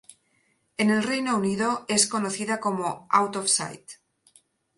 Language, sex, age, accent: Spanish, female, 50-59, España: Norte peninsular (Asturias, Castilla y León, Cantabria, País Vasco, Navarra, Aragón, La Rioja, Guadalajara, Cuenca)